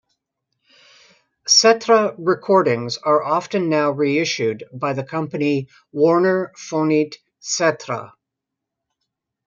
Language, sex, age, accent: English, female, 50-59, Canadian English